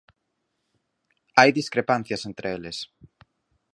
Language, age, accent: Galician, 30-39, Normativo (estándar)